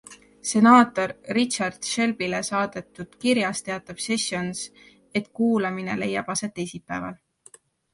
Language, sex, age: Estonian, female, 19-29